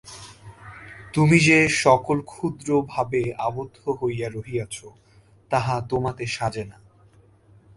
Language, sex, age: Bengali, male, 19-29